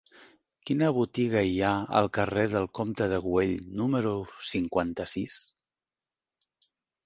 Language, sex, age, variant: Catalan, male, 50-59, Central